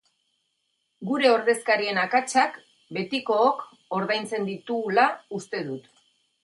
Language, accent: Basque, Erdialdekoa edo Nafarra (Gipuzkoa, Nafarroa)